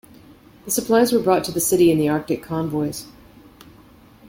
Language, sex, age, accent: English, female, 50-59, Canadian English